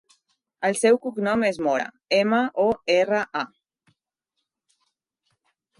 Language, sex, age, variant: Catalan, female, 30-39, Central